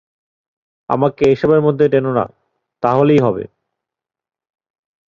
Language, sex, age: Bengali, male, 30-39